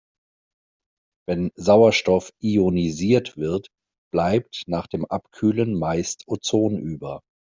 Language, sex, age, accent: German, male, 30-39, Deutschland Deutsch